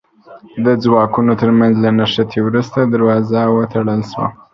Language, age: Pashto, under 19